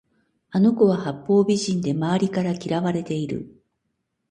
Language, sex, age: Japanese, female, 60-69